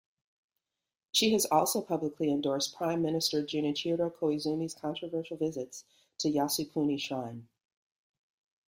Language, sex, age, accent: English, female, 40-49, United States English